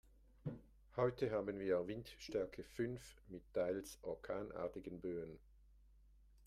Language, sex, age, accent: German, male, 60-69, Schweizerdeutsch